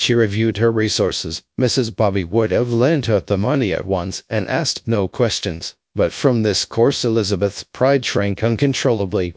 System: TTS, GradTTS